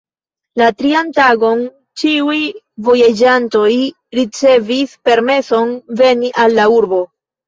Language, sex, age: Esperanto, female, 19-29